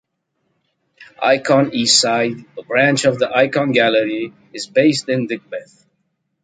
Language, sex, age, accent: English, male, 30-39, Australian English